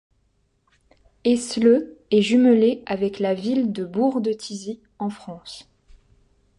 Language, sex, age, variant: French, female, 19-29, Français de métropole